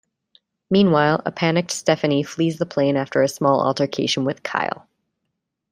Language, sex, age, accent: English, female, 30-39, United States English